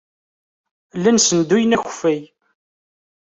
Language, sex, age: Kabyle, male, 19-29